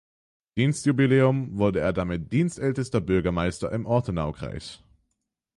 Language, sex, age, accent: German, male, under 19, Deutschland Deutsch; Österreichisches Deutsch